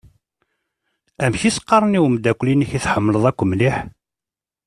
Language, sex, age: Kabyle, male, 40-49